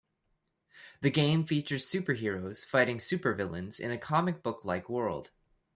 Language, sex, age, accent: English, male, 19-29, Canadian English